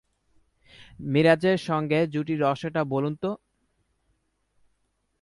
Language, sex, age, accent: Bengali, male, 19-29, Standard Bengali